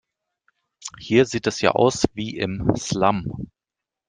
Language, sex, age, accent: German, male, 30-39, Deutschland Deutsch